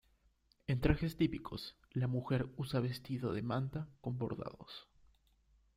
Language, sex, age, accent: Spanish, male, 19-29, Andino-Pacífico: Colombia, Perú, Ecuador, oeste de Bolivia y Venezuela andina